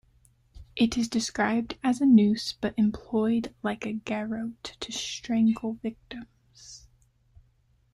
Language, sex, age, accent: English, female, 19-29, United States English